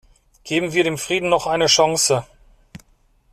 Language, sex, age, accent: German, male, 40-49, Deutschland Deutsch